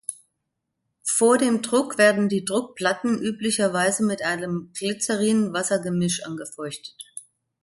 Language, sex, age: German, female, 50-59